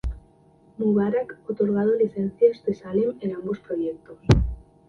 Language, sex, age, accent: Spanish, female, under 19, España: Norte peninsular (Asturias, Castilla y León, Cantabria, País Vasco, Navarra, Aragón, La Rioja, Guadalajara, Cuenca)